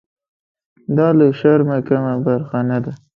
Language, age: Pashto, 19-29